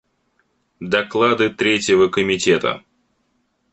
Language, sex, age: Russian, male, 30-39